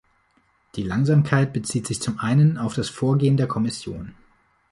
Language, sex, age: German, male, 19-29